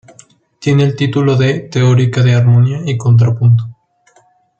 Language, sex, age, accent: Spanish, male, under 19, México